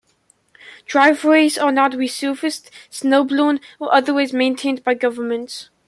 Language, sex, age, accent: English, male, under 19, England English